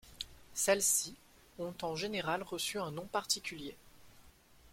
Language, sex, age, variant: French, male, 19-29, Français de métropole